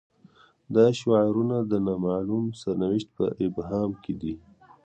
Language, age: Pashto, 19-29